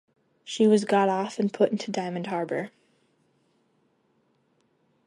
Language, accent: English, United States English